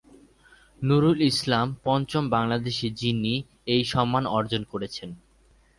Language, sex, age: Bengali, male, 19-29